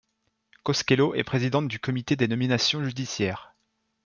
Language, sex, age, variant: French, male, 19-29, Français de métropole